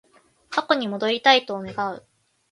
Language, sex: Japanese, female